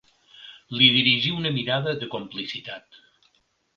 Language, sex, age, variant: Catalan, male, 60-69, Balear